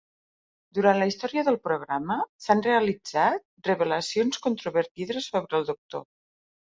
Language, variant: Catalan, Septentrional